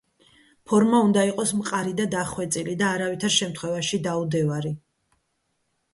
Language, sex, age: Georgian, female, 50-59